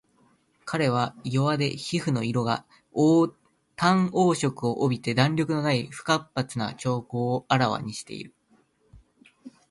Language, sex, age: Japanese, male, 19-29